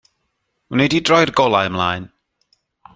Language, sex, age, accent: Welsh, male, 40-49, Y Deyrnas Unedig Cymraeg